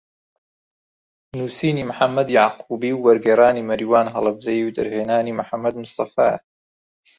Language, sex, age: Central Kurdish, male, 30-39